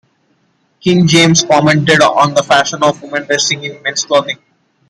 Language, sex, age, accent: English, male, under 19, India and South Asia (India, Pakistan, Sri Lanka)